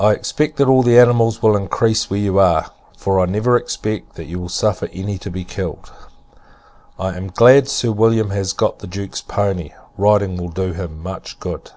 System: none